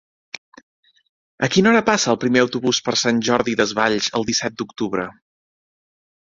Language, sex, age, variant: Catalan, male, 30-39, Central